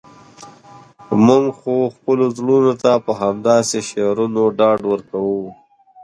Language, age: Pashto, 30-39